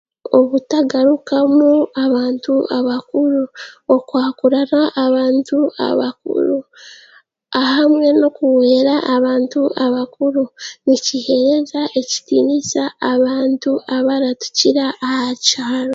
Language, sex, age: Chiga, female, 19-29